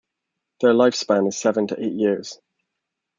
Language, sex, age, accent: English, male, 19-29, England English